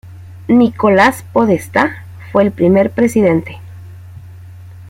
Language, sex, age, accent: Spanish, female, 30-39, América central